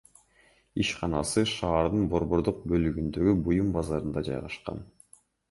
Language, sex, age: Kyrgyz, male, under 19